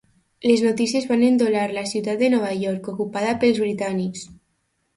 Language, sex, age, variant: Catalan, female, under 19, Alacantí